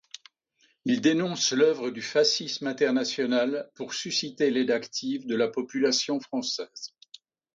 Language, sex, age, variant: French, male, 70-79, Français de métropole